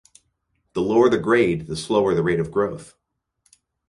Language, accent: English, United States English